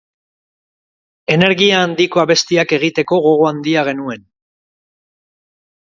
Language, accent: Basque, Erdialdekoa edo Nafarra (Gipuzkoa, Nafarroa)